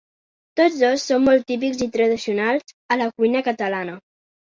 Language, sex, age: Catalan, female, 40-49